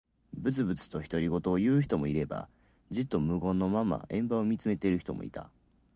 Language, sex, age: Japanese, male, under 19